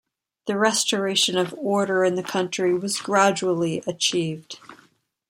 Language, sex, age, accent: English, female, 30-39, Canadian English